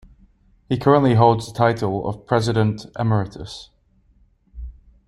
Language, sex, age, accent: English, male, 19-29, England English